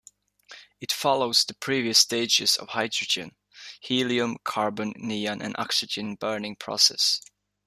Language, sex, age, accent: English, male, 19-29, Irish English